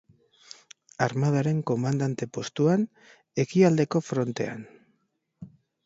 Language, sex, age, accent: Basque, male, 30-39, Mendebalekoa (Araba, Bizkaia, Gipuzkoako mendebaleko herri batzuk)